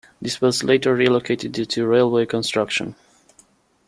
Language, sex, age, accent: English, male, 30-39, United States English